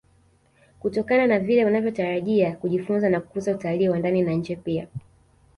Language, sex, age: Swahili, female, 19-29